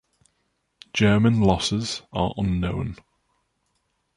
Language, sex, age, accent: English, male, 30-39, England English